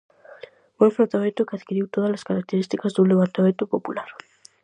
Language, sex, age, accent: Galician, female, under 19, Atlántico (seseo e gheada)